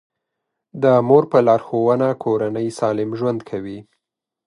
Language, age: Pashto, 30-39